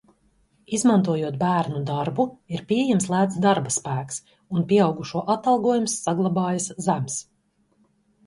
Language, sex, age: Latvian, female, 30-39